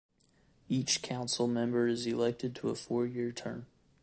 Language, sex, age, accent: English, male, 19-29, United States English